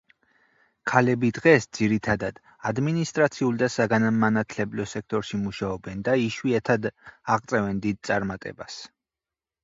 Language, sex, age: Georgian, male, 30-39